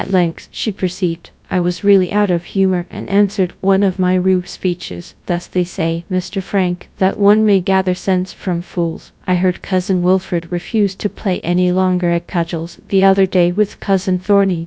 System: TTS, GradTTS